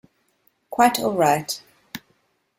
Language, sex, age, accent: English, female, 30-39, Southern African (South Africa, Zimbabwe, Namibia)